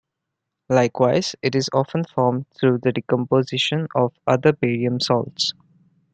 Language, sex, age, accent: English, male, 19-29, India and South Asia (India, Pakistan, Sri Lanka)